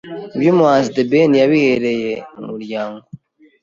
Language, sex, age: Kinyarwanda, male, 19-29